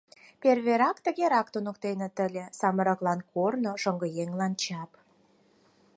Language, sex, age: Mari, female, 19-29